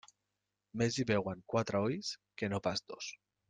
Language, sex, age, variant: Catalan, male, 30-39, Central